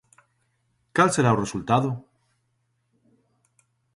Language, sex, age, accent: Galician, male, 40-49, Central (gheada)